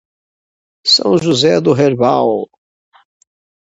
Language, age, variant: Portuguese, 40-49, Portuguese (Brasil)